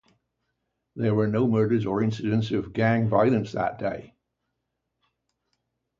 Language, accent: English, England English